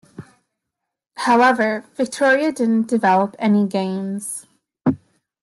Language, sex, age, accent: English, female, 19-29, Canadian English